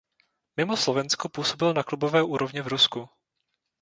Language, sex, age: Czech, male, 19-29